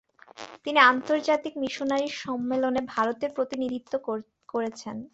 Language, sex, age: Bengali, female, 19-29